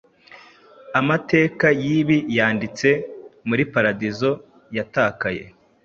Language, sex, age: Kinyarwanda, male, 19-29